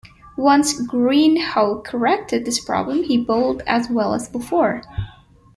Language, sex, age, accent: English, female, 19-29, United States English